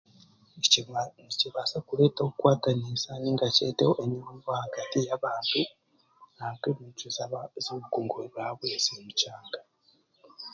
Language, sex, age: Chiga, male, 30-39